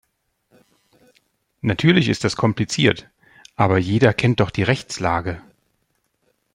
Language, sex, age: German, male, 40-49